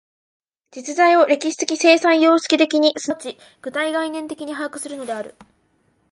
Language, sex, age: Japanese, female, under 19